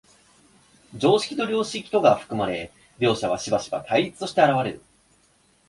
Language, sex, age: Japanese, male, 19-29